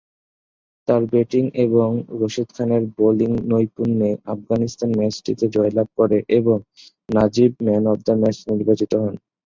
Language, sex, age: Bengali, male, 19-29